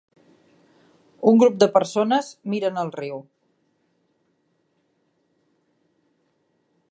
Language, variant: Catalan, Central